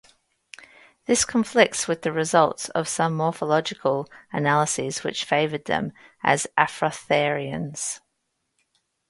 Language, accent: English, Australian English